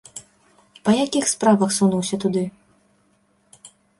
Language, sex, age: Belarusian, female, 19-29